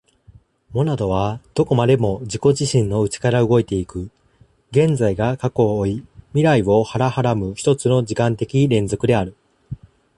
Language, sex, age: Japanese, male, 19-29